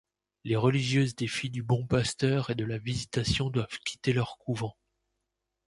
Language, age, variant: French, 40-49, Français de métropole